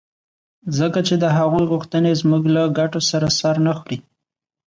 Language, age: Pashto, 19-29